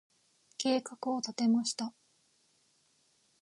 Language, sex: Japanese, female